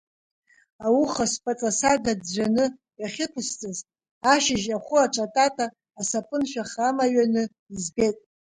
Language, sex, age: Abkhazian, female, 50-59